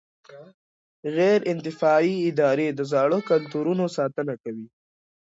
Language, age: Pashto, 19-29